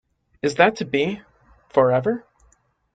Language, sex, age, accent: English, male, 19-29, United States English